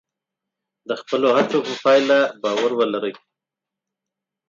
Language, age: Pashto, 40-49